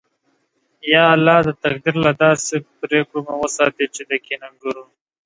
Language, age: Pashto, 19-29